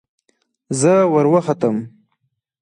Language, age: Pashto, 19-29